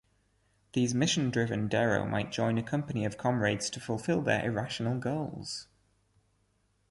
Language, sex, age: English, male, 30-39